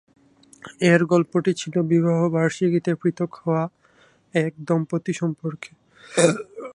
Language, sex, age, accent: Bengali, male, 19-29, প্রমিত বাংলা